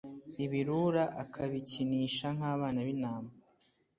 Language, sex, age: Kinyarwanda, male, under 19